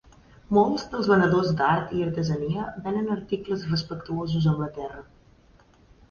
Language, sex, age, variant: Catalan, female, 19-29, Central